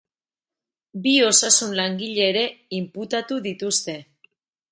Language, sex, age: Basque, female, 40-49